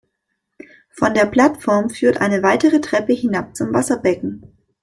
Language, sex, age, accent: German, female, 19-29, Deutschland Deutsch